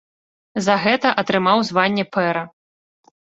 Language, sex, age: Belarusian, female, 19-29